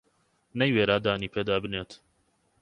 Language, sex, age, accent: Central Kurdish, male, 19-29, سۆرانی